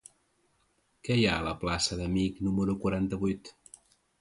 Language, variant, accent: Catalan, Central, central